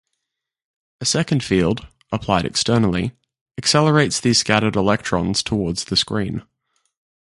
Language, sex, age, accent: English, male, under 19, Australian English